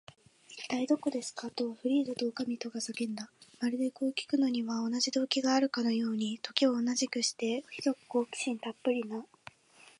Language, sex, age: Japanese, female, 19-29